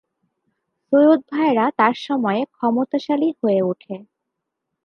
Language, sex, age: Bengali, female, 19-29